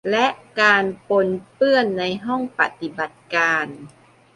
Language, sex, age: Thai, female, 40-49